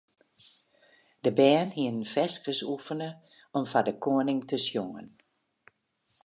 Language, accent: Western Frisian, Klaaifrysk